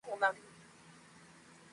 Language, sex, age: Swahili, female, 19-29